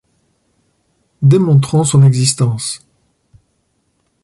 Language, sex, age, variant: French, male, 40-49, Français de métropole